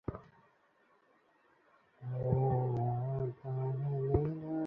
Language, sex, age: Bengali, male, 19-29